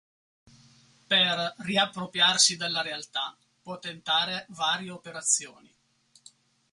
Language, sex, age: Italian, male, 40-49